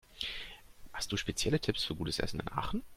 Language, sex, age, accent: German, male, 30-39, Deutschland Deutsch